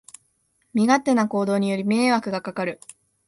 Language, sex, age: Japanese, female, 19-29